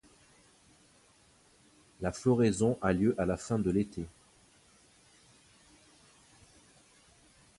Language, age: French, 30-39